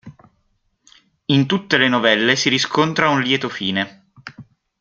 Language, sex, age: Italian, male, 19-29